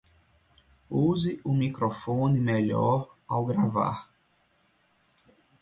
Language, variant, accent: Portuguese, Portuguese (Brasil), Nordestino